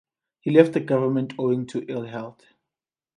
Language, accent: English, Southern African (South Africa, Zimbabwe, Namibia)